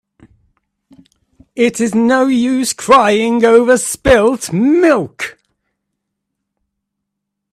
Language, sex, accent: English, male, England English